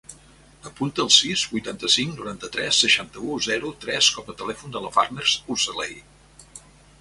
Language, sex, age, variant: Catalan, male, 70-79, Central